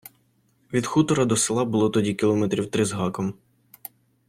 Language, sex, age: Ukrainian, male, under 19